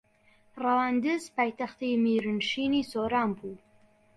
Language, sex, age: Central Kurdish, male, 40-49